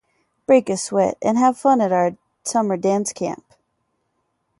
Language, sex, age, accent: English, female, 19-29, United States English